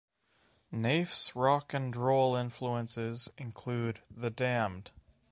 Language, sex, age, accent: English, male, 19-29, Canadian English